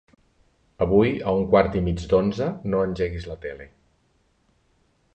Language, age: Catalan, 40-49